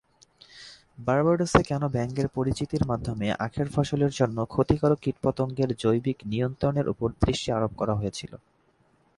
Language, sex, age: Bengali, male, 19-29